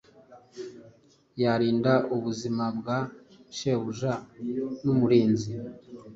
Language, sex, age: Kinyarwanda, male, 40-49